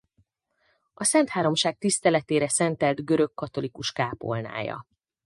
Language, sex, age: Hungarian, female, 40-49